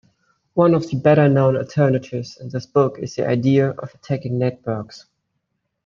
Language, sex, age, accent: English, male, 19-29, United States English